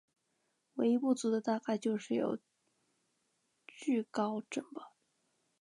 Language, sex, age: Chinese, female, 19-29